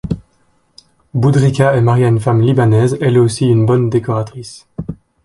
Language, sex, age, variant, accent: French, male, 19-29, Français d'Europe, Français de Belgique